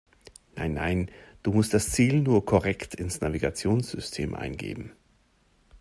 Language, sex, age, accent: German, male, 40-49, Deutschland Deutsch